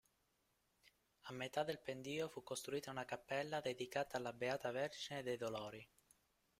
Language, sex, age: Italian, male, 19-29